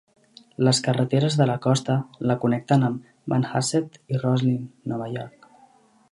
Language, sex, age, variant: Catalan, male, under 19, Central